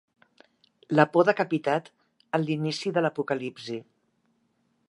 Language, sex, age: Catalan, female, 60-69